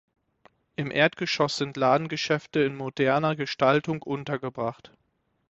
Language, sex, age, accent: German, male, 30-39, Deutschland Deutsch